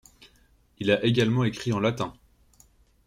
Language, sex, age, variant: French, male, 19-29, Français de métropole